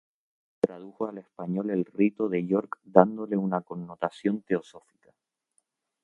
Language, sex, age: Spanish, male, 19-29